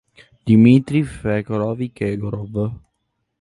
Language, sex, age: Italian, male, under 19